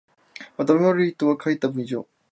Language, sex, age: Japanese, male, 19-29